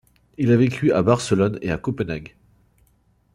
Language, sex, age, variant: French, male, 30-39, Français de métropole